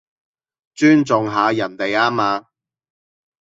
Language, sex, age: Cantonese, male, 40-49